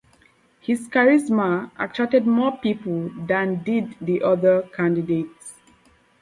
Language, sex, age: English, female, 19-29